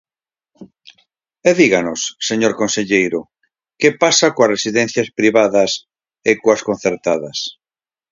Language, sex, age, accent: Galician, male, 50-59, Normativo (estándar)